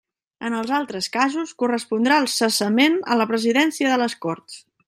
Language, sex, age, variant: Catalan, female, 19-29, Central